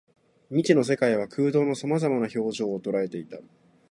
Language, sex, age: Japanese, male, 19-29